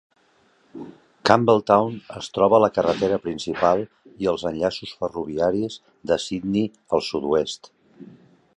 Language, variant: Catalan, Central